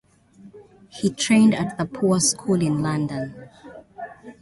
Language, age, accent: English, 19-29, England English